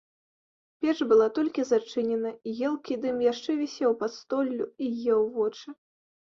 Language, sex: Belarusian, female